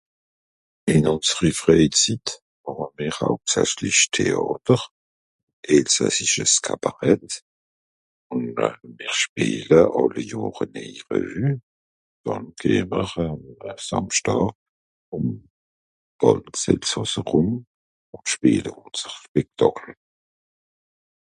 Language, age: Swiss German, 70-79